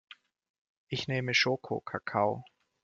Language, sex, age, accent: German, male, 19-29, Deutschland Deutsch